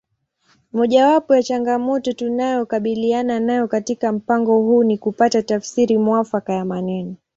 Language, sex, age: Swahili, female, 19-29